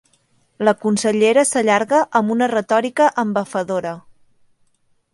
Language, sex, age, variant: Catalan, female, 19-29, Central